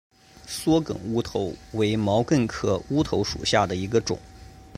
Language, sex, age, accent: Chinese, male, 30-39, 出生地：河南省